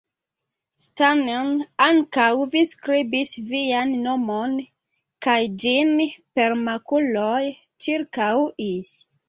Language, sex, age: Esperanto, female, 19-29